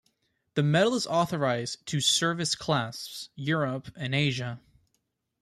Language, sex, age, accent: English, male, under 19, United States English